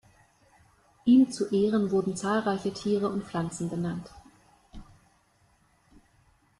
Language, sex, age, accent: German, female, 19-29, Deutschland Deutsch